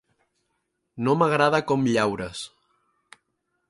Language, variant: Catalan, Central